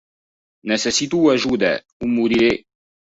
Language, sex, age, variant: Catalan, male, 19-29, Septentrional